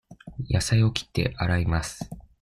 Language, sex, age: Japanese, male, under 19